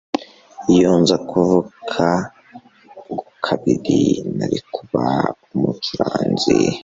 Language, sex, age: Kinyarwanda, male, 19-29